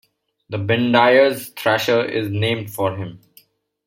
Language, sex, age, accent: English, male, 30-39, India and South Asia (India, Pakistan, Sri Lanka)